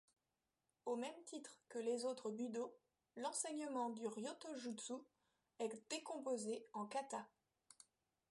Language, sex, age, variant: French, female, 30-39, Français de métropole